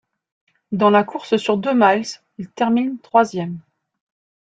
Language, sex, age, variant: French, female, 30-39, Français de métropole